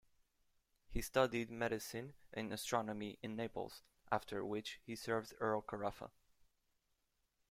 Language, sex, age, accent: English, male, 19-29, United States English